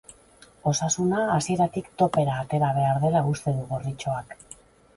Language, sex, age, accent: Basque, female, 50-59, Mendebalekoa (Araba, Bizkaia, Gipuzkoako mendebaleko herri batzuk)